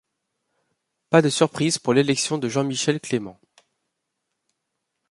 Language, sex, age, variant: French, male, 30-39, Français de métropole